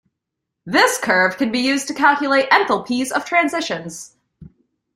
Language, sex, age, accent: English, female, 19-29, United States English